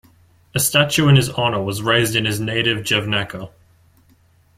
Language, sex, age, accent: English, male, under 19, Australian English